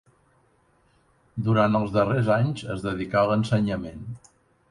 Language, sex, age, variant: Catalan, male, 60-69, Central